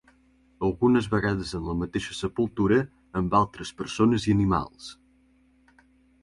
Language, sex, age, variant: Catalan, male, 19-29, Central